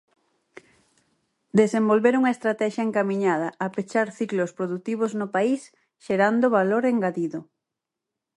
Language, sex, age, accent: Galician, female, 30-39, Oriental (común en zona oriental)